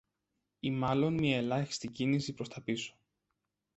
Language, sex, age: Greek, male, 19-29